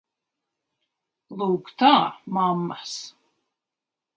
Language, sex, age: Latvian, female, 60-69